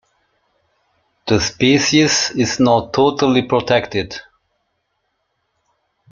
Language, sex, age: English, male, 50-59